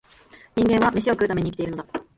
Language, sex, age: Japanese, female, 19-29